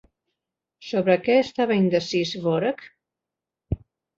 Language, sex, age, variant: Catalan, female, 60-69, Central